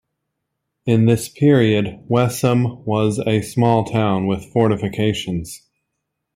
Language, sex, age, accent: English, male, 30-39, United States English